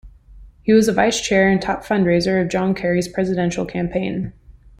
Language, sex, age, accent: English, female, 30-39, United States English